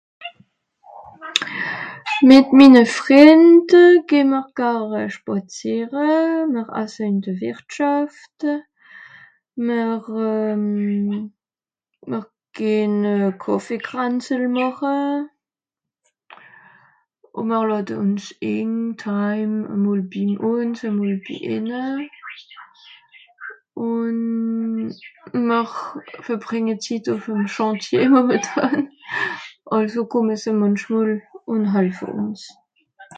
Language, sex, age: Swiss German, female, 30-39